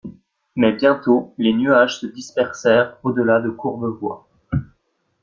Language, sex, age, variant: French, male, 19-29, Français de métropole